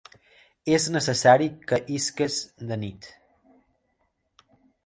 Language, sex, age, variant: Catalan, male, 19-29, Central